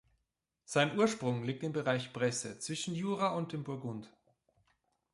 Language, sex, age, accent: German, male, 40-49, Österreichisches Deutsch